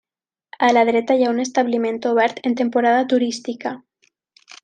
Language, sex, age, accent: Catalan, female, 19-29, valencià